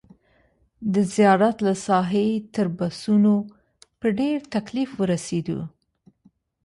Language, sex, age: Pashto, female, 40-49